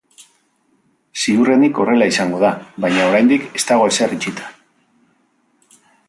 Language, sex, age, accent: Basque, male, 50-59, Mendebalekoa (Araba, Bizkaia, Gipuzkoako mendebaleko herri batzuk)